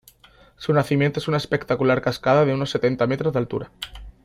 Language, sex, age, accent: Spanish, male, 19-29, España: Sur peninsular (Andalucia, Extremadura, Murcia)